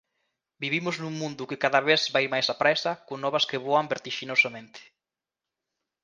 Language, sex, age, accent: Galician, male, 19-29, Atlántico (seseo e gheada)